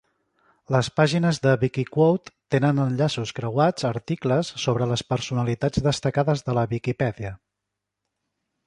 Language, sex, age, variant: Catalan, male, 40-49, Central